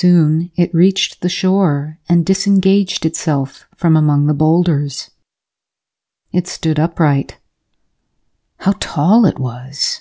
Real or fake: real